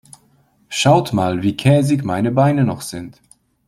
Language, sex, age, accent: German, male, 30-39, Schweizerdeutsch